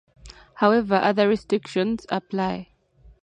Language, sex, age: English, female, 30-39